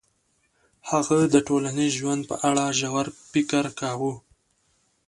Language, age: Pashto, 19-29